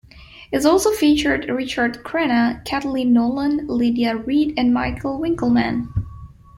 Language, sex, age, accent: English, female, 19-29, United States English